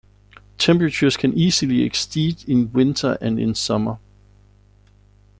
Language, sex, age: English, male, 40-49